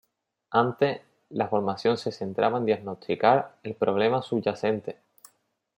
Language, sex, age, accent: Spanish, male, 19-29, España: Sur peninsular (Andalucia, Extremadura, Murcia)